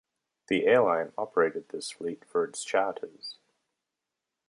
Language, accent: English, New Zealand English